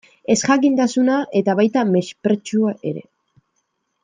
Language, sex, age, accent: Basque, female, 19-29, Mendebalekoa (Araba, Bizkaia, Gipuzkoako mendebaleko herri batzuk)